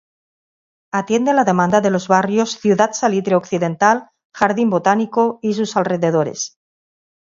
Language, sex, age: Spanish, female, 40-49